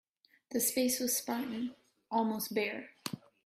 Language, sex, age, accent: English, female, 19-29, Canadian English